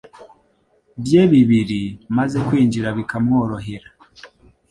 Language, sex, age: Kinyarwanda, male, 19-29